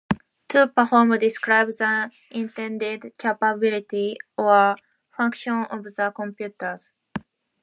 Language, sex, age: English, female, 19-29